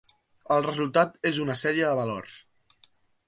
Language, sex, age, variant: Catalan, male, under 19, Central